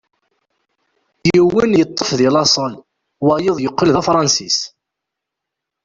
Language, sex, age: Kabyle, male, 19-29